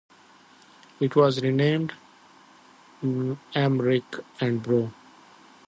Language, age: English, 40-49